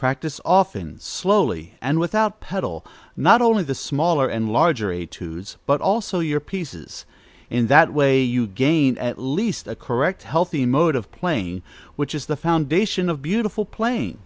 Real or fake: real